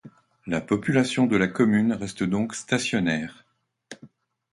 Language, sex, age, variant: French, male, 60-69, Français de métropole